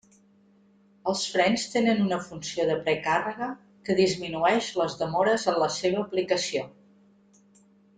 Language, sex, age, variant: Catalan, female, 50-59, Central